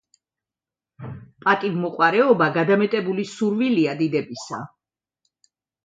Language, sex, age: Georgian, female, 60-69